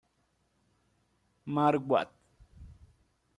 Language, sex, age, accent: Spanish, male, 19-29, Andino-Pacífico: Colombia, Perú, Ecuador, oeste de Bolivia y Venezuela andina